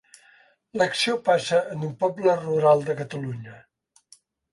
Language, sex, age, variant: Catalan, male, 70-79, Central